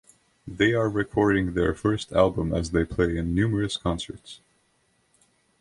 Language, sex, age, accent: English, male, 19-29, United States English